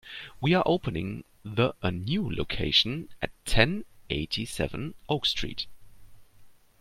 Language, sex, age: English, male, 30-39